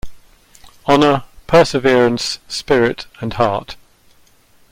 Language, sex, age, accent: English, male, 60-69, England English